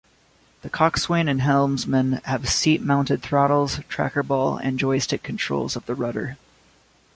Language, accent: English, United States English